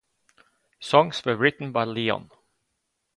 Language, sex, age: English, male, 30-39